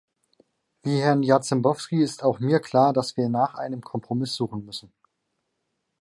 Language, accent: German, Deutschland Deutsch